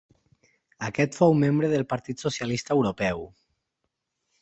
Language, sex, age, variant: Catalan, male, 30-39, Nord-Occidental